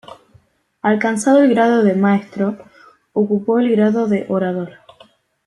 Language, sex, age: Spanish, female, 19-29